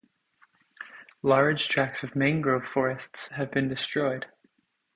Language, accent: English, United States English